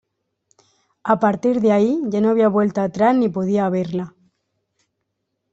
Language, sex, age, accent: Spanish, female, 19-29, España: Sur peninsular (Andalucia, Extremadura, Murcia)